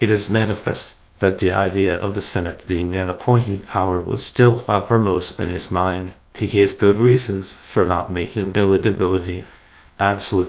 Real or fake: fake